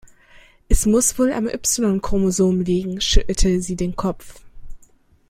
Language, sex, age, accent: German, female, 19-29, Deutschland Deutsch